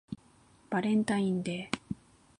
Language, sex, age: Japanese, female, 19-29